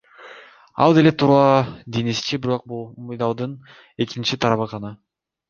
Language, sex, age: Kyrgyz, male, under 19